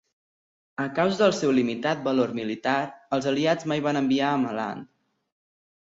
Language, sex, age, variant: Catalan, male, under 19, Central